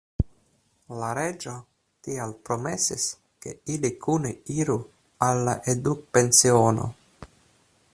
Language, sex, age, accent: Esperanto, male, 19-29, Internacia